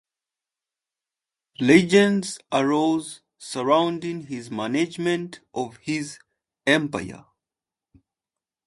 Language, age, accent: English, 19-29, United States English; England English